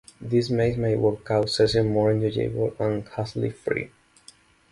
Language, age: English, 19-29